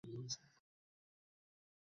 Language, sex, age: Bengali, male, under 19